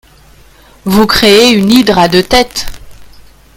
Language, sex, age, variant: French, male, 30-39, Français de métropole